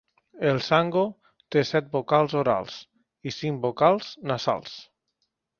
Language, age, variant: Catalan, 30-39, Nord-Occidental